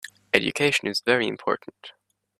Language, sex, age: English, male, under 19